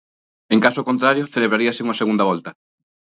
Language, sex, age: Galician, male, 30-39